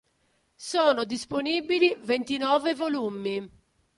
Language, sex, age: Italian, female, 50-59